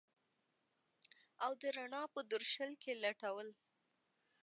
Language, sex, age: Pashto, female, 19-29